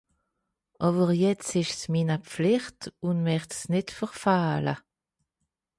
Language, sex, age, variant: Swiss German, female, 50-59, Südniederàlemmànisch (Kolmer, Gawìller, Mìlhüüsa, Àltkìrich, usw.)